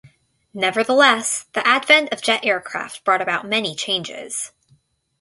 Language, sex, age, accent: English, female, under 19, United States English